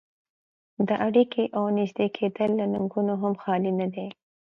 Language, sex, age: Pashto, female, 40-49